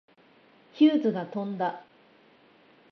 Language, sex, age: Japanese, female, 30-39